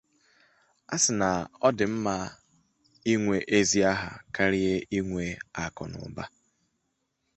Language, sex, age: Igbo, male, 19-29